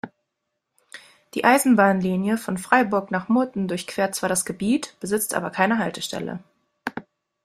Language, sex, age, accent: German, female, 19-29, Deutschland Deutsch